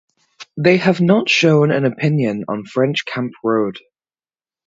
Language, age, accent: English, 19-29, England English